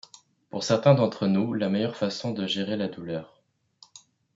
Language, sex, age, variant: French, male, under 19, Français de métropole